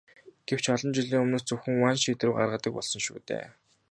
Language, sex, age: Mongolian, male, 19-29